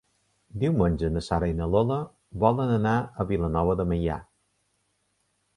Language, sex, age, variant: Catalan, male, 50-59, Balear